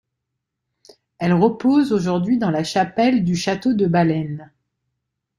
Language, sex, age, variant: French, female, 30-39, Français de métropole